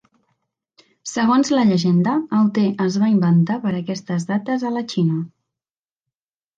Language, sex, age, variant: Catalan, female, 19-29, Septentrional